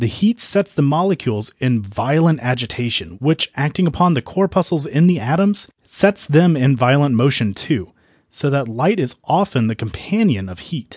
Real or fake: real